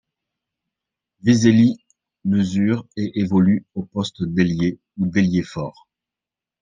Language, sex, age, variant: French, male, 50-59, Français de métropole